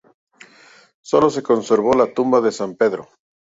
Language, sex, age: Spanish, male, 50-59